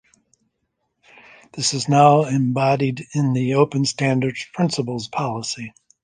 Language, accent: English, United States English